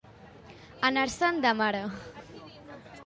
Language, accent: Catalan, valencià